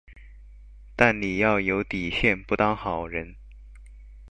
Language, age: Chinese, 19-29